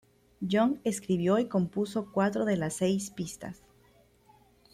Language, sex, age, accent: Spanish, female, 30-39, Caribe: Cuba, Venezuela, Puerto Rico, República Dominicana, Panamá, Colombia caribeña, México caribeño, Costa del golfo de México